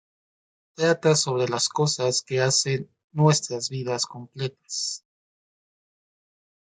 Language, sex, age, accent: Spanish, male, 40-49, México